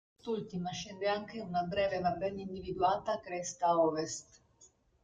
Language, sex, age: Italian, female, 60-69